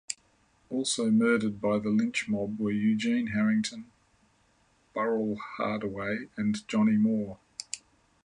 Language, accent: English, Australian English